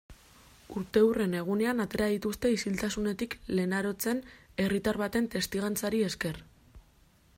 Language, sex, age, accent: Basque, female, 19-29, Mendebalekoa (Araba, Bizkaia, Gipuzkoako mendebaleko herri batzuk)